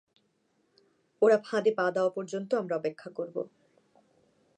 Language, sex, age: Bengali, female, 19-29